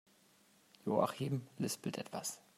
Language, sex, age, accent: German, male, 30-39, Deutschland Deutsch